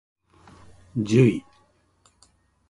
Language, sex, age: Japanese, male, 50-59